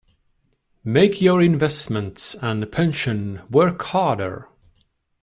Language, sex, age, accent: English, male, 40-49, England English